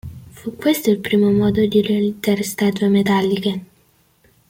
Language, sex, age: Italian, male, 30-39